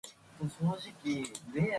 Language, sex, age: English, female, 19-29